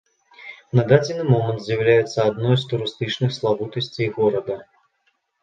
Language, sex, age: Belarusian, male, 19-29